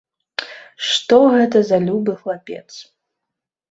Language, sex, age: Belarusian, female, 30-39